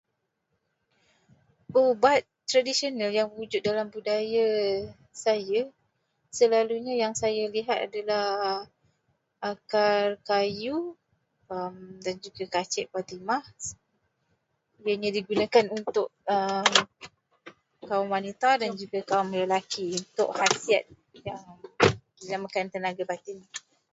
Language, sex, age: Malay, female, 30-39